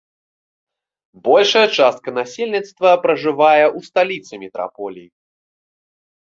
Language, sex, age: Belarusian, male, 19-29